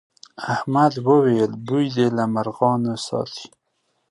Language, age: Pashto, 40-49